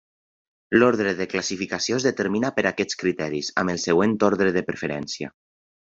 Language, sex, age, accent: Catalan, male, 19-29, valencià